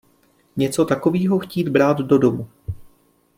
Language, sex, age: Czech, male, 30-39